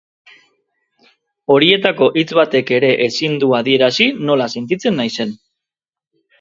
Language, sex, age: Basque, male, 30-39